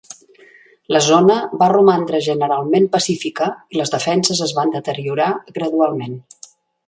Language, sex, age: Catalan, female, 60-69